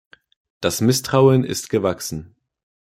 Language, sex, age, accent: German, male, 19-29, Deutschland Deutsch